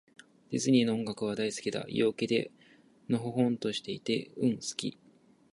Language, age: Japanese, 19-29